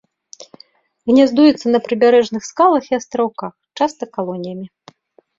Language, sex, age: Belarusian, female, 40-49